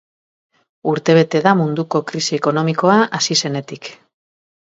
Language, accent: Basque, Mendebalekoa (Araba, Bizkaia, Gipuzkoako mendebaleko herri batzuk)